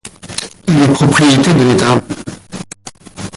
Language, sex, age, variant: French, male, 50-59, Français de métropole